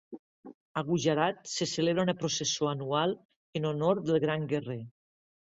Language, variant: Catalan, Nord-Occidental